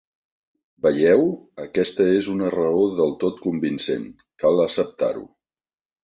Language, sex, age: Catalan, male, 50-59